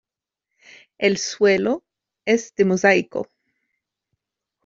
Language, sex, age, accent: Spanish, female, 30-39, México